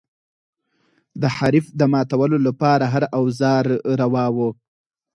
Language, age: Pashto, 19-29